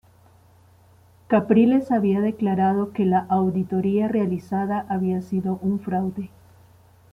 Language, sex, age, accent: Spanish, female, 40-49, Andino-Pacífico: Colombia, Perú, Ecuador, oeste de Bolivia y Venezuela andina